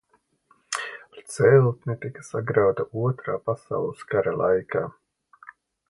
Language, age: Latvian, 50-59